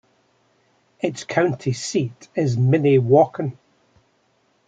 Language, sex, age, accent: English, male, 70-79, Scottish English